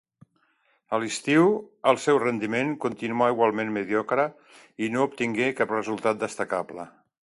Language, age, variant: Catalan, 60-69, Central